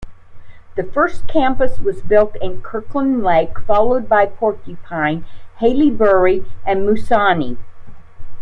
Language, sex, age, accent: English, female, 70-79, United States English